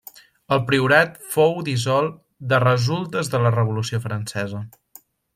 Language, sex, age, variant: Catalan, male, 19-29, Central